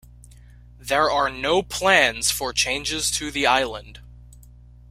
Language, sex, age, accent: English, male, under 19, United States English